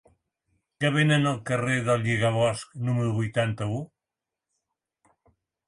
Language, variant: Catalan, Septentrional